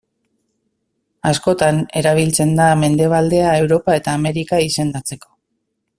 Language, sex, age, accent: Basque, female, 40-49, Mendebalekoa (Araba, Bizkaia, Gipuzkoako mendebaleko herri batzuk)